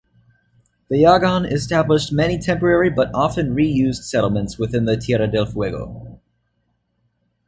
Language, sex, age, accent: English, male, under 19, United States English